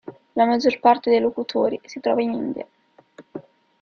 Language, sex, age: Italian, female, under 19